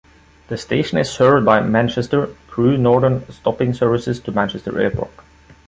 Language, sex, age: English, male, 30-39